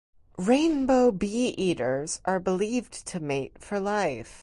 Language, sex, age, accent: English, female, under 19, United States English